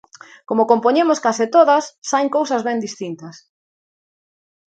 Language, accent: Galician, Normativo (estándar)